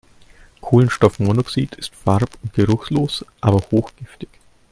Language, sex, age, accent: German, male, 30-39, Deutschland Deutsch